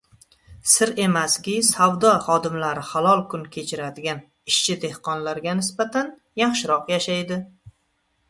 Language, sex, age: Uzbek, male, 30-39